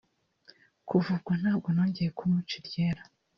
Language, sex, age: Kinyarwanda, female, 19-29